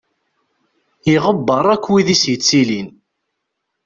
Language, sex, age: Kabyle, male, 19-29